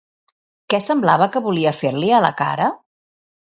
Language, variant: Catalan, Central